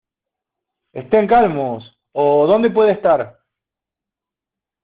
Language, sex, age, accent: Spanish, male, 40-49, Rioplatense: Argentina, Uruguay, este de Bolivia, Paraguay